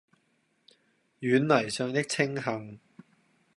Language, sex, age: Cantonese, male, 19-29